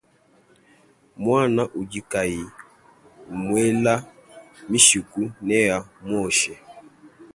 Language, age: Luba-Lulua, 19-29